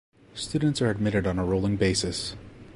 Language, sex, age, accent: English, male, 30-39, United States English